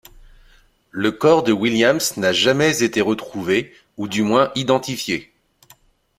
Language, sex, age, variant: French, male, 30-39, Français de métropole